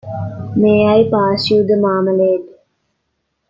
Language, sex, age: English, female, 19-29